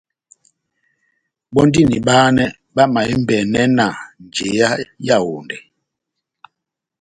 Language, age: Batanga, 70-79